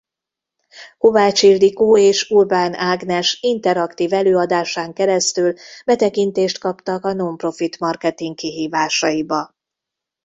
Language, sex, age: Hungarian, female, 50-59